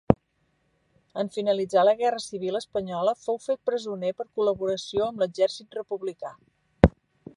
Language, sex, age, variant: Catalan, female, 40-49, Central